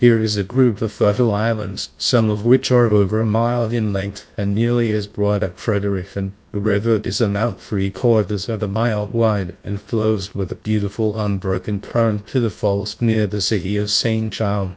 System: TTS, GlowTTS